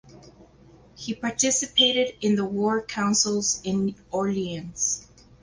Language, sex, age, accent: English, female, 40-49, United States English